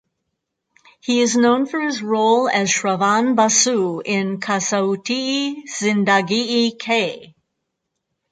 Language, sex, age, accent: English, female, 60-69, United States English